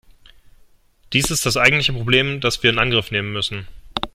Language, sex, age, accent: German, male, 19-29, Deutschland Deutsch